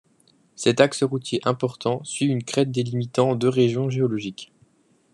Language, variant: French, Français de métropole